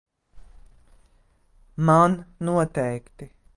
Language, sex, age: Latvian, female, 50-59